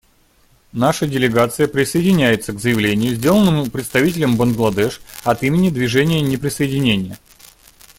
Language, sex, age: Russian, male, 30-39